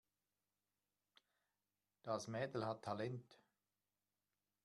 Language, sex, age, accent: German, male, 50-59, Schweizerdeutsch